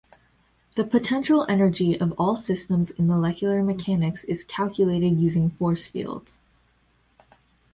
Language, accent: English, United States English